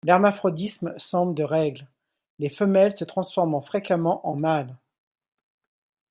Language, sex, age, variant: French, male, 50-59, Français de métropole